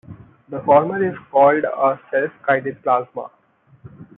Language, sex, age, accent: English, male, 19-29, India and South Asia (India, Pakistan, Sri Lanka)